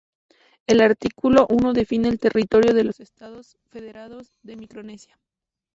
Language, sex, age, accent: Spanish, female, 19-29, México